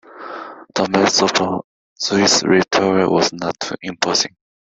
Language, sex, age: English, male, 19-29